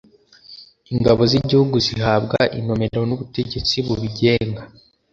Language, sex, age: Kinyarwanda, male, under 19